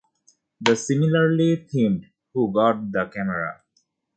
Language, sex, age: English, male, 30-39